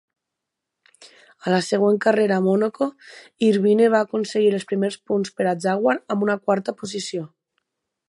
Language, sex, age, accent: Catalan, female, 19-29, valencià